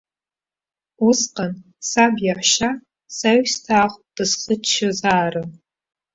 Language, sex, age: Abkhazian, female, 19-29